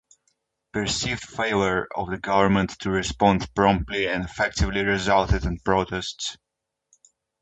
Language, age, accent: English, 19-29, United States English; England English